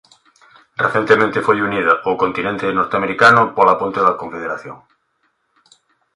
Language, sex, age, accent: Galician, male, 30-39, Normativo (estándar)